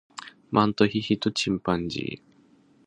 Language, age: Japanese, under 19